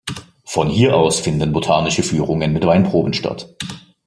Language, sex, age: German, male, 19-29